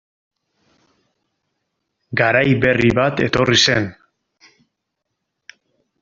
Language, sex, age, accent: Basque, male, 30-39, Mendebalekoa (Araba, Bizkaia, Gipuzkoako mendebaleko herri batzuk)